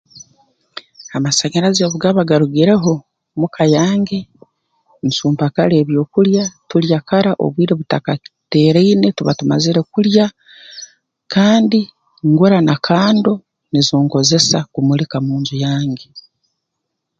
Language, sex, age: Tooro, female, 40-49